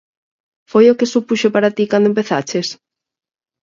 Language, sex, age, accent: Galician, female, 30-39, Normativo (estándar)